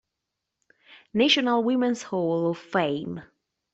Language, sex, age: Italian, female, 30-39